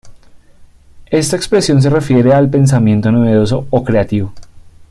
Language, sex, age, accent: Spanish, male, 30-39, Andino-Pacífico: Colombia, Perú, Ecuador, oeste de Bolivia y Venezuela andina